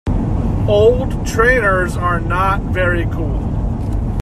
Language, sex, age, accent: English, male, 30-39, United States English